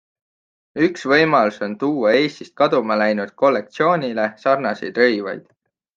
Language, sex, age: Estonian, male, 19-29